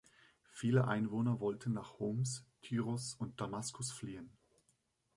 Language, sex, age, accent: German, male, 30-39, Deutschland Deutsch